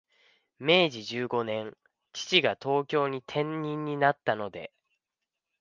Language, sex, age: Japanese, male, 19-29